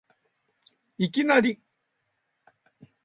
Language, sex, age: Japanese, male, 60-69